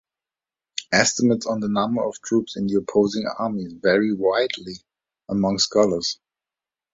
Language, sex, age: English, male, 30-39